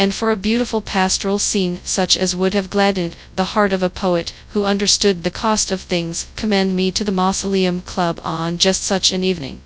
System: TTS, FastPitch